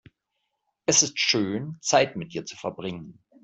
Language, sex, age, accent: German, male, 40-49, Deutschland Deutsch